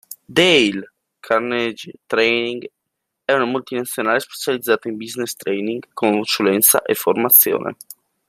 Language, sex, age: Italian, male, under 19